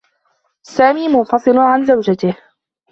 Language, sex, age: Arabic, female, 19-29